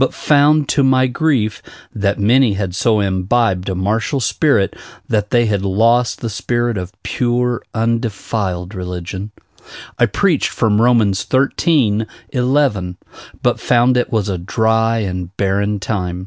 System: none